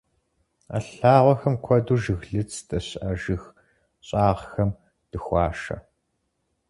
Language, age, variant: Kabardian, 19-29, Адыгэбзэ (Къэбэрдей, Кирил, псоми зэдай)